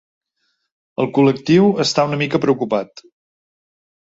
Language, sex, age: Catalan, male, 40-49